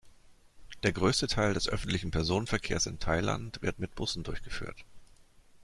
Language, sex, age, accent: German, male, 50-59, Deutschland Deutsch